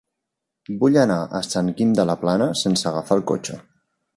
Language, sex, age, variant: Catalan, male, 19-29, Central